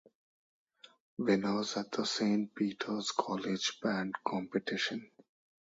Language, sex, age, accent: English, male, 19-29, India and South Asia (India, Pakistan, Sri Lanka)